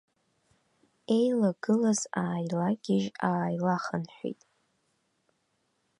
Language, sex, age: Abkhazian, female, under 19